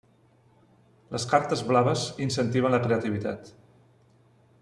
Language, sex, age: Catalan, male, 40-49